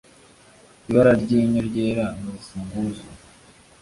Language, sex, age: Kinyarwanda, male, 19-29